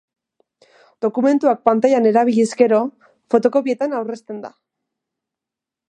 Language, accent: Basque, Mendebalekoa (Araba, Bizkaia, Gipuzkoako mendebaleko herri batzuk)